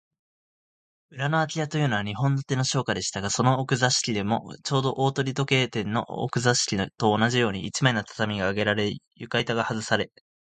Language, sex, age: Japanese, male, 19-29